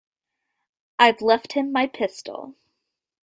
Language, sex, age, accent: English, female, 19-29, United States English